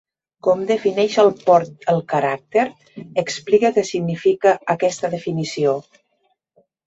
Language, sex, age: Catalan, female, 50-59